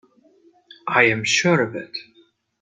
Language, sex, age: English, male, 19-29